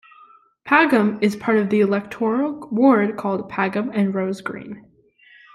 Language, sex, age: English, female, under 19